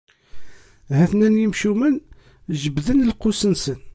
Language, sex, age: Kabyle, male, 30-39